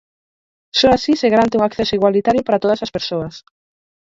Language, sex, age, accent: Galician, female, 30-39, Central (gheada)